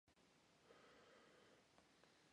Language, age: English, 19-29